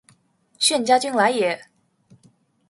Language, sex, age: Chinese, female, 19-29